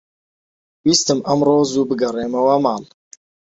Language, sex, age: Central Kurdish, male, 19-29